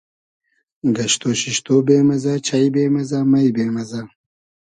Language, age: Hazaragi, 30-39